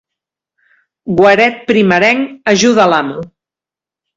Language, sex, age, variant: Catalan, female, 50-59, Central